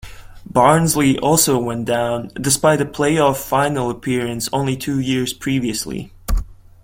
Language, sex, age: English, male, 19-29